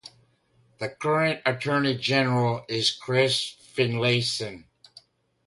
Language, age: English, 60-69